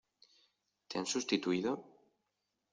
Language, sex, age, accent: Spanish, male, 19-29, España: Norte peninsular (Asturias, Castilla y León, Cantabria, País Vasco, Navarra, Aragón, La Rioja, Guadalajara, Cuenca)